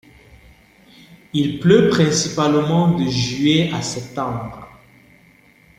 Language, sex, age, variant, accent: French, male, 19-29, Français d'Afrique subsaharienne et des îles africaines, Français du Cameroun